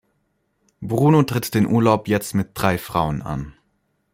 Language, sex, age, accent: German, male, 19-29, Deutschland Deutsch